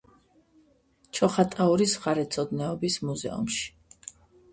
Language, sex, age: Georgian, female, 40-49